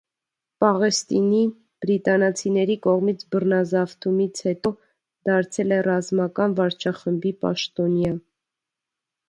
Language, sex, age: Armenian, female, 19-29